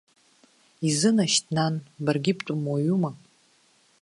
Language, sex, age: Abkhazian, female, 19-29